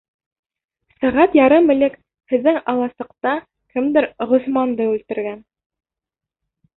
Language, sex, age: Bashkir, female, 19-29